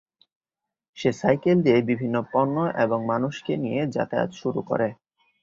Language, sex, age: Bengali, male, 19-29